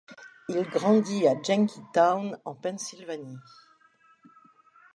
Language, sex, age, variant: French, female, 60-69, Français de métropole